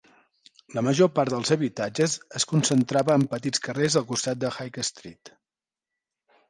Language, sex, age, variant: Catalan, male, 40-49, Central